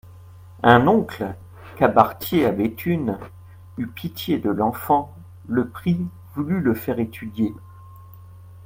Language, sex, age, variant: French, male, 40-49, Français de métropole